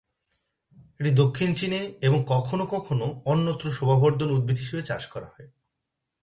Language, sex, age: Bengali, male, 30-39